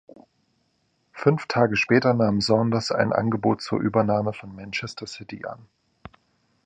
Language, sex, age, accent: German, male, 30-39, Deutschland Deutsch